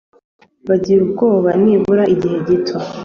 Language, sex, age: Kinyarwanda, female, 19-29